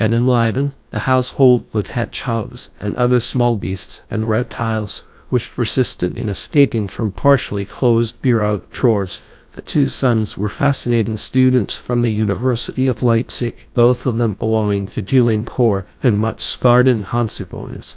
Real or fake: fake